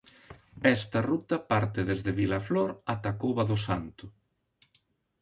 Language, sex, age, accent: Galician, male, 30-39, Normativo (estándar)